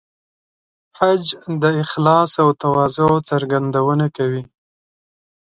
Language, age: Pashto, 19-29